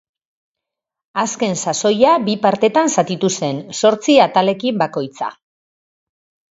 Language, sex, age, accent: Basque, female, 50-59, Mendebalekoa (Araba, Bizkaia, Gipuzkoako mendebaleko herri batzuk)